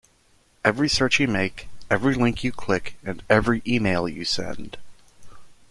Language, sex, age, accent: English, male, 19-29, United States English